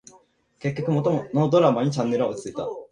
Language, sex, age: Japanese, male, 19-29